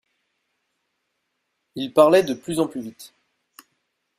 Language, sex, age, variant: French, male, 19-29, Français de métropole